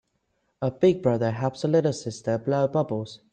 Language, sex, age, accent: English, male, 19-29, England English